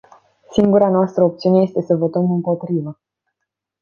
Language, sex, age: Romanian, female, 19-29